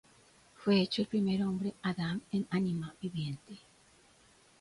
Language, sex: Spanish, female